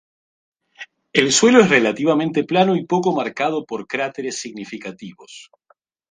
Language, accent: Spanish, Rioplatense: Argentina, Uruguay, este de Bolivia, Paraguay